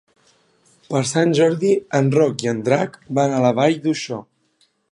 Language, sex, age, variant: Catalan, male, 19-29, Central